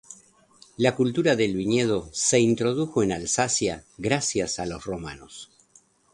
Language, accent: Spanish, Rioplatense: Argentina, Uruguay, este de Bolivia, Paraguay